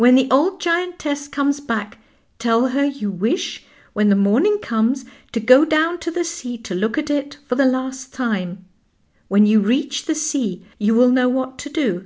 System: none